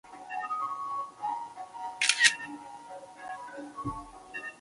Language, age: Chinese, 19-29